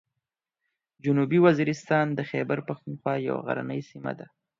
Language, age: Pashto, 19-29